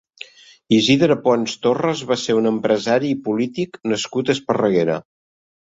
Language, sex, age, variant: Catalan, male, 60-69, Central